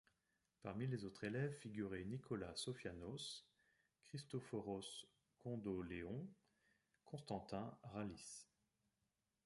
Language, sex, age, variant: French, male, 40-49, Français de métropole